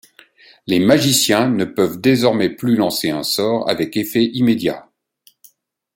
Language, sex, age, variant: French, male, 40-49, Français de métropole